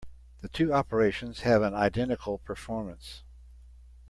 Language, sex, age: English, male, 70-79